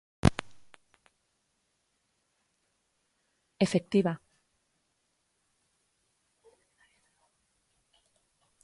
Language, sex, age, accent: Galician, female, 40-49, Atlántico (seseo e gheada)